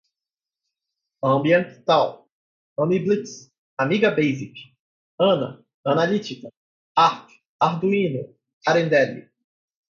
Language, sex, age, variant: Portuguese, male, 19-29, Portuguese (Brasil)